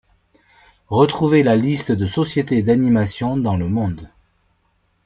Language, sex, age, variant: French, male, 40-49, Français de métropole